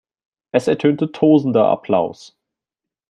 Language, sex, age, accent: German, male, 19-29, Deutschland Deutsch